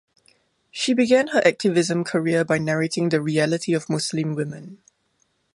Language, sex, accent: English, female, Singaporean English